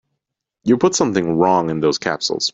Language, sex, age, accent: English, male, under 19, United States English